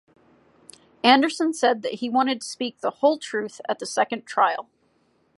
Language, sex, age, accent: English, female, 19-29, United States English